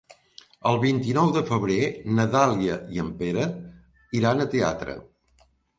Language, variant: Catalan, Central